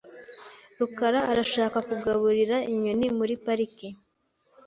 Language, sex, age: Kinyarwanda, female, 19-29